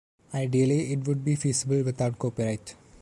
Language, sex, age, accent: English, male, under 19, India and South Asia (India, Pakistan, Sri Lanka)